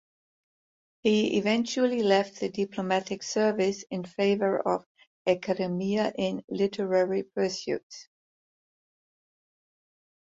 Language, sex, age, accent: English, female, 60-69, England English